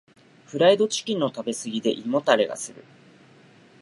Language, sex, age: Japanese, male, 19-29